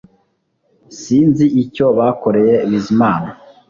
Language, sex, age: Kinyarwanda, male, 19-29